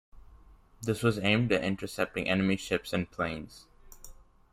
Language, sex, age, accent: English, male, under 19, United States English